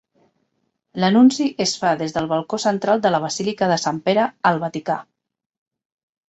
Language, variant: Catalan, Central